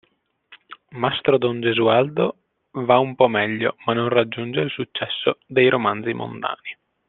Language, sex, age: Italian, male, 19-29